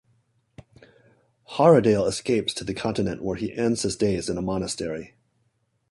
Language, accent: English, United States English